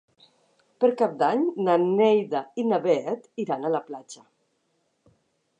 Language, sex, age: Catalan, female, 60-69